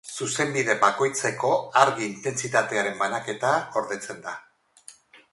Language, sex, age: Basque, female, 50-59